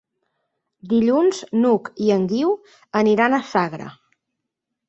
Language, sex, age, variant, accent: Catalan, female, 30-39, Central, Neutre